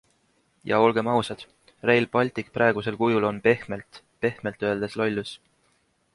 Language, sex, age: Estonian, male, 19-29